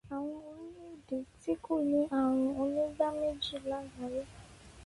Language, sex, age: Yoruba, female, 19-29